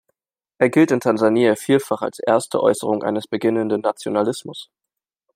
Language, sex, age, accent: German, male, 19-29, Deutschland Deutsch